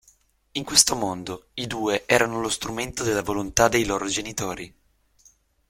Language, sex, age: Italian, male, 19-29